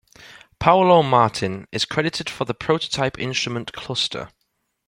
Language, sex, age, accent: English, male, 19-29, England English